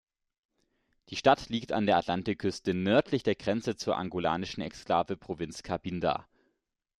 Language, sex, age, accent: German, male, 19-29, Deutschland Deutsch